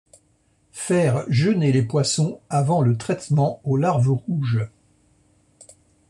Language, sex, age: French, male, 60-69